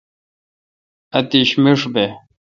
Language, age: Kalkoti, 19-29